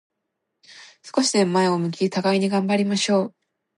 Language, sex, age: Japanese, female, 19-29